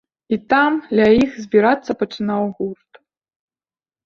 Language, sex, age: Belarusian, female, 30-39